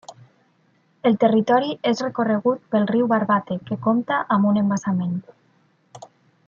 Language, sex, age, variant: Catalan, female, 30-39, Nord-Occidental